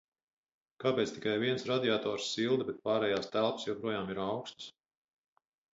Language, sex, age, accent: Latvian, male, 50-59, Vidus dialekts